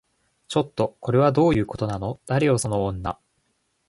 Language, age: Japanese, 19-29